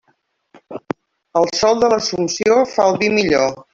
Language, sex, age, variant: Catalan, female, 40-49, Central